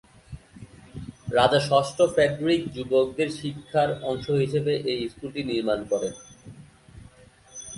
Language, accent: Bengali, Native